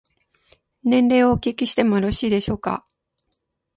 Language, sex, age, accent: Japanese, female, 50-59, 標準語